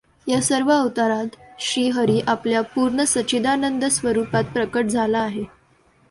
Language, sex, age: Marathi, female, under 19